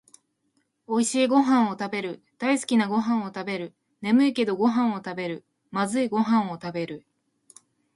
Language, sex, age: Japanese, female, 19-29